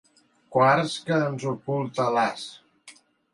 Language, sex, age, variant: Catalan, male, 40-49, Central